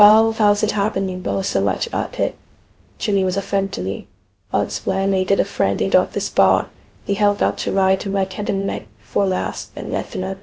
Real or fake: fake